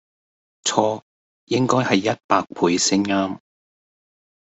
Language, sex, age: Cantonese, male, 50-59